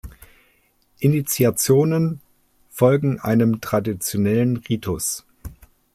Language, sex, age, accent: German, male, 50-59, Deutschland Deutsch